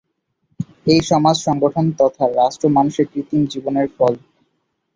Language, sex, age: Bengali, male, 19-29